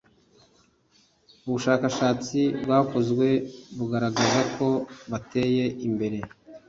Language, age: Kinyarwanda, 30-39